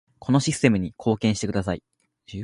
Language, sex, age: Japanese, male, 19-29